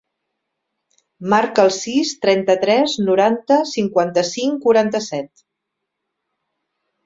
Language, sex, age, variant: Catalan, female, 50-59, Septentrional